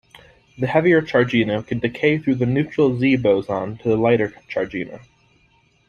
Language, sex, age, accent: English, male, under 19, United States English